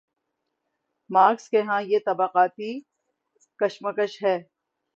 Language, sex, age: Urdu, female, 19-29